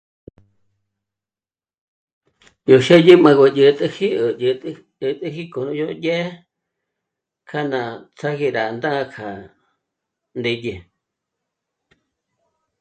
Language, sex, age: Michoacán Mazahua, female, 60-69